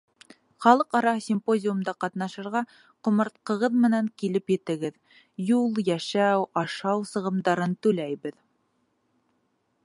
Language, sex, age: Bashkir, female, 19-29